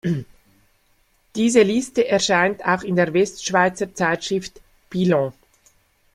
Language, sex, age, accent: German, female, 50-59, Schweizerdeutsch